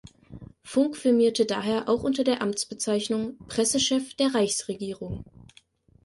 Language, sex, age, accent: German, female, 19-29, Deutschland Deutsch